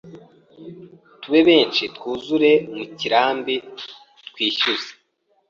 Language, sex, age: Kinyarwanda, male, 19-29